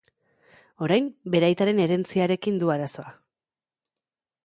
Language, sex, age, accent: Basque, female, 30-39, Erdialdekoa edo Nafarra (Gipuzkoa, Nafarroa)